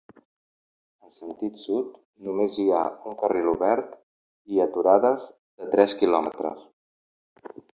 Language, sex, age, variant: Catalan, male, 50-59, Central